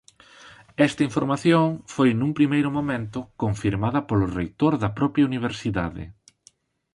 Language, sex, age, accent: Galician, male, 30-39, Normativo (estándar)